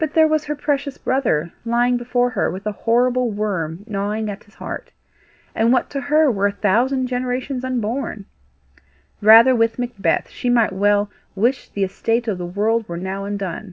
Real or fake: real